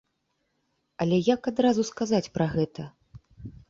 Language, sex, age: Belarusian, female, 30-39